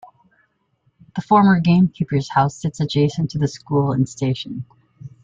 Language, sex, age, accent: English, female, 60-69, United States English